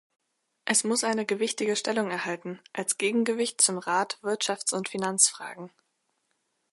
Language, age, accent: German, under 19, Deutschland Deutsch